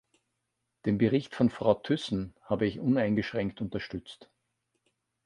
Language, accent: German, Österreichisches Deutsch